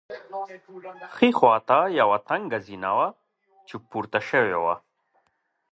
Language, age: Pashto, 30-39